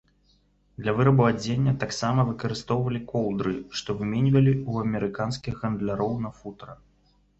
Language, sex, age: Belarusian, male, 19-29